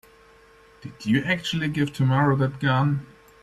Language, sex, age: English, male, 40-49